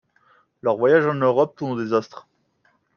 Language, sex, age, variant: French, male, 30-39, Français de métropole